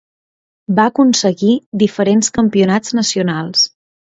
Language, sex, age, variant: Catalan, female, 19-29, Central